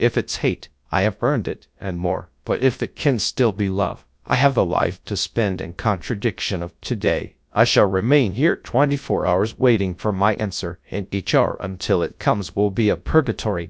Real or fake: fake